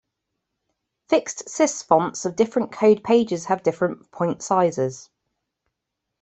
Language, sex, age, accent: English, female, 30-39, England English